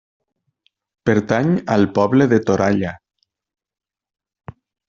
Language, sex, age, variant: Catalan, male, 30-39, Nord-Occidental